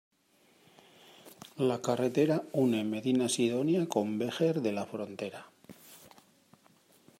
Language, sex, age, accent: Spanish, male, 40-49, España: Norte peninsular (Asturias, Castilla y León, Cantabria, País Vasco, Navarra, Aragón, La Rioja, Guadalajara, Cuenca)